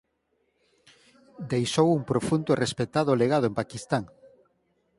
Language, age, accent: Galician, 50-59, Normativo (estándar)